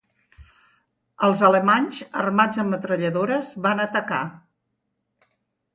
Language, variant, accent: Catalan, Central, central